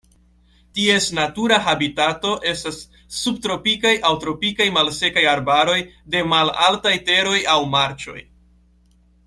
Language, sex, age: Esperanto, male, 19-29